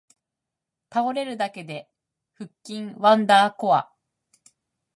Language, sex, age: Japanese, female, 40-49